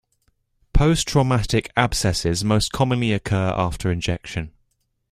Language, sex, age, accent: English, male, under 19, England English